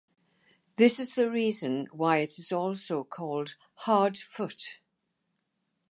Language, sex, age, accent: English, female, 80-89, England English